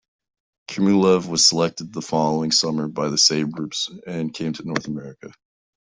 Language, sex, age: English, male, 19-29